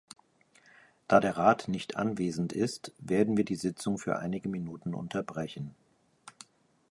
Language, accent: German, Deutschland Deutsch